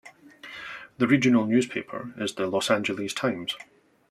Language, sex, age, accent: English, male, 40-49, Scottish English